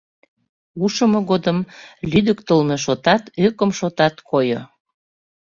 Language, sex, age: Mari, female, 40-49